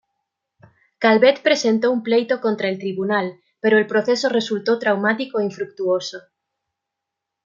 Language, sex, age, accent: Spanish, female, 40-49, España: Norte peninsular (Asturias, Castilla y León, Cantabria, País Vasco, Navarra, Aragón, La Rioja, Guadalajara, Cuenca)